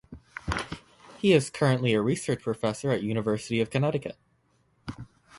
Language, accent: English, United States English